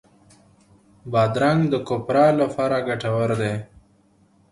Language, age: Pashto, 19-29